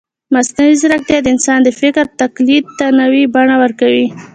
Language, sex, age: Pashto, female, under 19